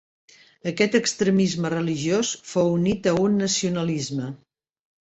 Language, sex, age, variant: Catalan, female, 70-79, Central